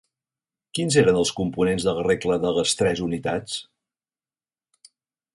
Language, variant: Catalan, Central